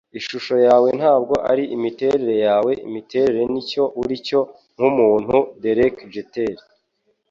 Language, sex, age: Kinyarwanda, male, 19-29